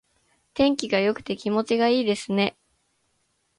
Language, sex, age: Japanese, female, 19-29